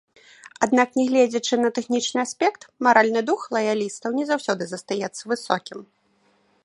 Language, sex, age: Belarusian, female, 19-29